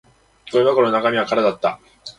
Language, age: Japanese, 19-29